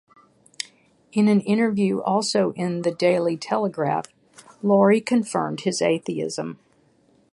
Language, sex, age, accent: English, female, 60-69, United States English